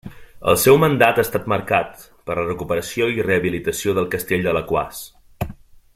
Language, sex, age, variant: Catalan, male, 30-39, Central